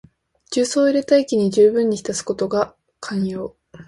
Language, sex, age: Japanese, female, 19-29